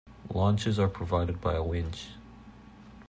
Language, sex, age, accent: English, male, under 19, United States English